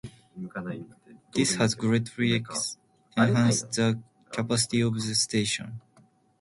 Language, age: English, 19-29